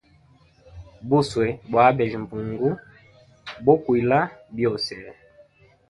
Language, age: Hemba, 19-29